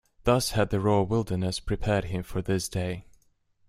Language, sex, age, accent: English, male, 30-39, United States English